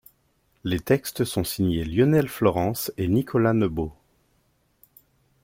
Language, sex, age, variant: French, male, 40-49, Français de métropole